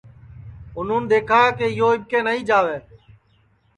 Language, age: Sansi, 50-59